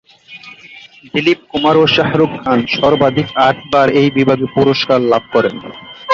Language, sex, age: Bengali, male, 30-39